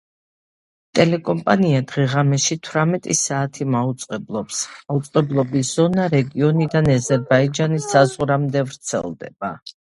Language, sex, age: Georgian, female, 50-59